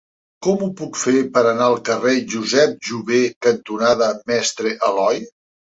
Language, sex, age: Catalan, male, 50-59